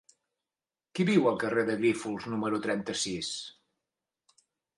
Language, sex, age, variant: Catalan, male, 60-69, Central